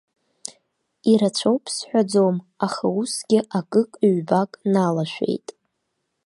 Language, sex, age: Abkhazian, female, under 19